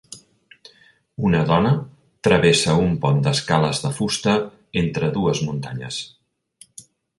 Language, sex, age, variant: Catalan, male, 50-59, Central